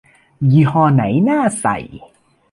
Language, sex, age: Thai, male, 19-29